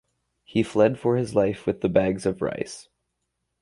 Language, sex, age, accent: English, male, under 19, Canadian English